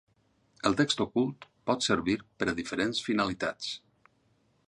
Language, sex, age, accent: Catalan, male, 50-59, valencià